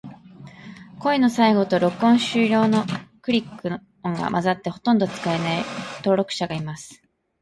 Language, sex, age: Japanese, female, 19-29